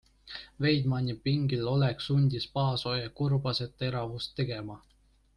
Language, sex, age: Estonian, male, 19-29